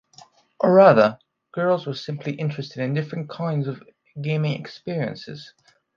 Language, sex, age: English, male, under 19